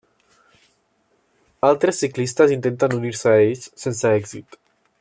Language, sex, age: Catalan, male, 19-29